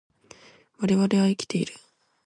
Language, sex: Japanese, female